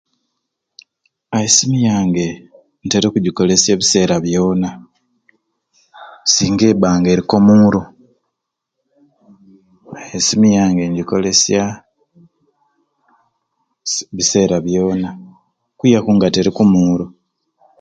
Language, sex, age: Ruuli, male, 40-49